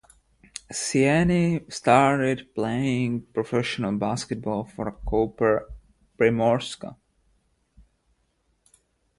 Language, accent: English, United States English